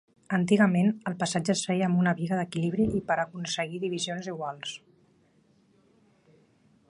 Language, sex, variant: Catalan, female, Septentrional